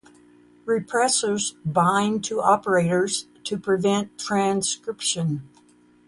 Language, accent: English, United States English